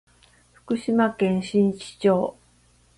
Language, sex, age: Japanese, female, 50-59